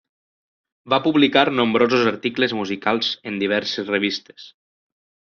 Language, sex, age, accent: Catalan, male, 19-29, valencià